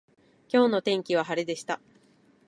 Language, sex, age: Japanese, female, 30-39